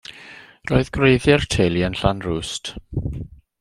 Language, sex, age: Welsh, male, 50-59